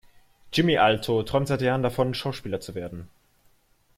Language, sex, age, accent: German, male, 19-29, Deutschland Deutsch